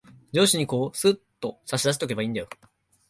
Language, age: Japanese, 19-29